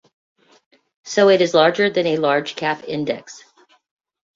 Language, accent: English, United States English